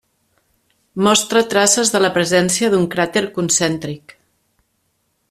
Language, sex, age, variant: Catalan, female, 40-49, Central